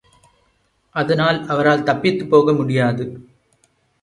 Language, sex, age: Tamil, male, 19-29